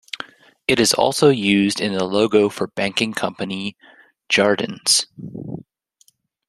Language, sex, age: English, male, 19-29